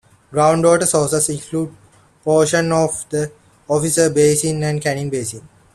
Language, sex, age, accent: English, male, 19-29, India and South Asia (India, Pakistan, Sri Lanka)